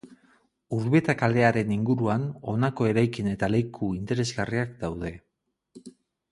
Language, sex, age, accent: Basque, male, 40-49, Erdialdekoa edo Nafarra (Gipuzkoa, Nafarroa)